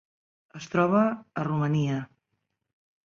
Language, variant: Catalan, Septentrional